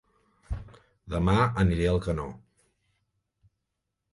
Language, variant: Catalan, Central